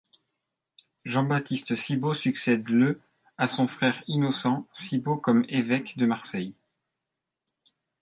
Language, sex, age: French, male, 30-39